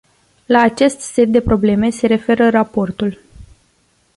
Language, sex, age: Romanian, female, 19-29